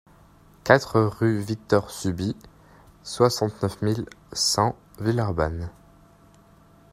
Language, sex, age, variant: French, male, 19-29, Français de métropole